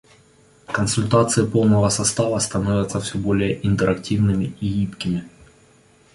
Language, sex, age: Russian, male, 30-39